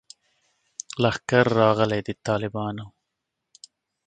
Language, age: Pashto, 30-39